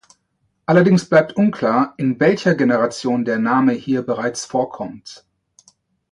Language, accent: German, Deutschland Deutsch